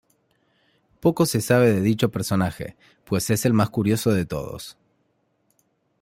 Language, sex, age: Spanish, male, 30-39